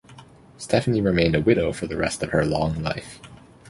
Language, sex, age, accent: English, male, 19-29, Canadian English